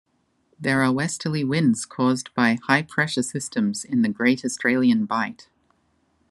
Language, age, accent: English, 30-39, Australian English